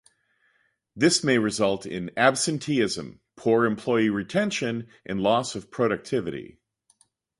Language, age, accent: English, 50-59, United States English